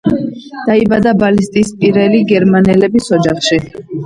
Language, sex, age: Georgian, female, under 19